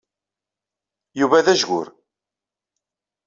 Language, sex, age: Kabyle, male, 40-49